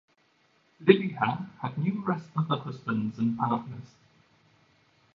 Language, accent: English, British English